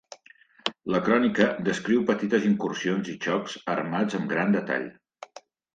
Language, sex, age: Catalan, male, 50-59